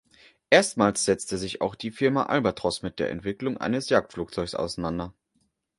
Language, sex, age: German, male, 19-29